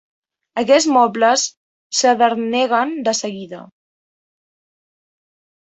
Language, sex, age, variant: Catalan, female, under 19, Central